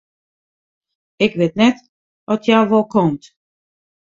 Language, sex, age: Western Frisian, female, 60-69